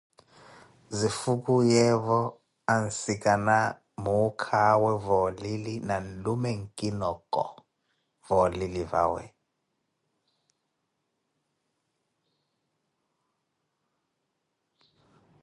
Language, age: Koti, 30-39